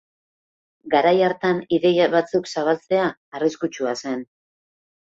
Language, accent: Basque, Mendebalekoa (Araba, Bizkaia, Gipuzkoako mendebaleko herri batzuk)